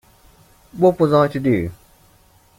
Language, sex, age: English, male, 19-29